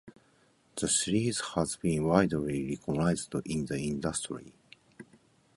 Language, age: English, 50-59